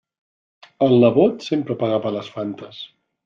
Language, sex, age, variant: Catalan, male, 50-59, Central